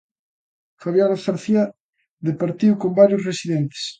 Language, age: Galician, 19-29